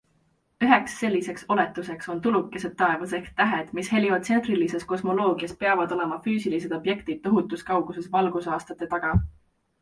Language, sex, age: Estonian, female, 19-29